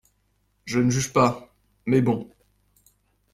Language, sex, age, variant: French, male, 19-29, Français de métropole